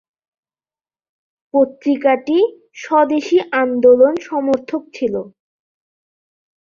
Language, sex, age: Bengali, female, 19-29